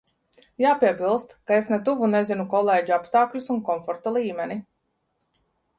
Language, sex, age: Latvian, female, 40-49